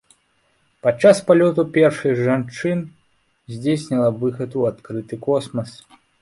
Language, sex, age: Belarusian, male, 19-29